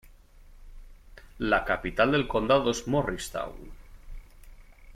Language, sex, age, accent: Spanish, male, 19-29, España: Norte peninsular (Asturias, Castilla y León, Cantabria, País Vasco, Navarra, Aragón, La Rioja, Guadalajara, Cuenca)